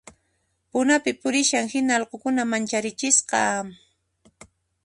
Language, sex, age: Puno Quechua, female, 40-49